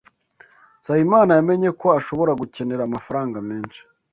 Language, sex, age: Kinyarwanda, male, 19-29